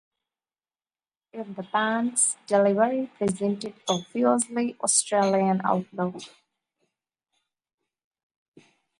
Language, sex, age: English, female, 19-29